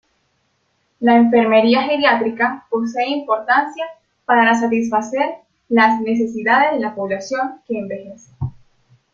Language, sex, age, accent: Spanish, female, 19-29, Andino-Pacífico: Colombia, Perú, Ecuador, oeste de Bolivia y Venezuela andina